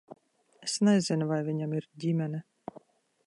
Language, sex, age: Latvian, female, 30-39